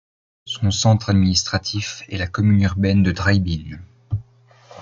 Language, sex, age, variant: French, male, 19-29, Français de métropole